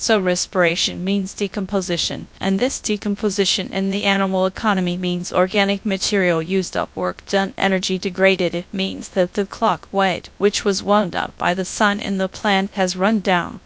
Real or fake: fake